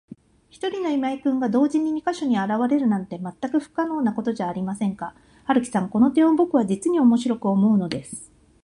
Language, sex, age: Japanese, female, 50-59